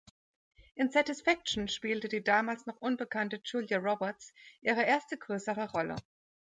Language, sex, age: German, female, 30-39